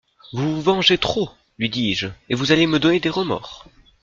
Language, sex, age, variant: French, female, 19-29, Français de métropole